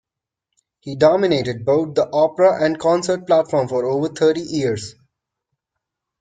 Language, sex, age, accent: English, male, 19-29, India and South Asia (India, Pakistan, Sri Lanka)